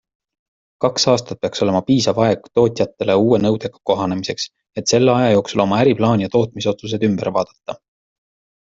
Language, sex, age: Estonian, male, 30-39